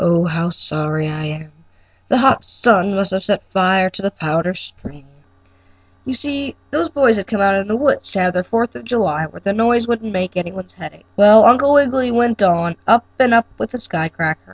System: none